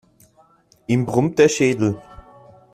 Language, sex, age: German, male, 19-29